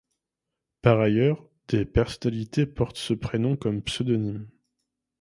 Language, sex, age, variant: French, male, 30-39, Français de métropole